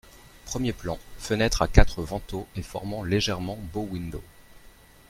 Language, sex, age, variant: French, male, 30-39, Français de métropole